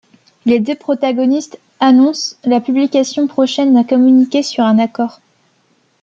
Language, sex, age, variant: French, female, under 19, Français de métropole